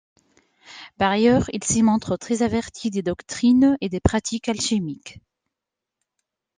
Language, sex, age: French, female, 19-29